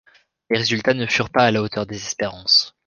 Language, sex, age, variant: French, male, 19-29, Français de métropole